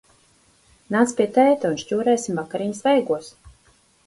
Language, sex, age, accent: Latvian, female, 40-49, Dzimtā valoda